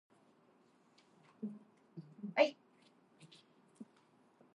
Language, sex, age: English, female, under 19